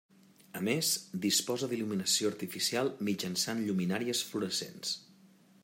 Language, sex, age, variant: Catalan, male, 40-49, Central